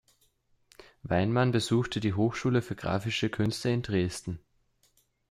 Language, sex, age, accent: German, male, under 19, Österreichisches Deutsch